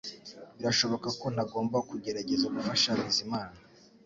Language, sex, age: Kinyarwanda, male, 19-29